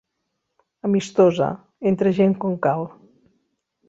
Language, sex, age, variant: Catalan, female, 40-49, Central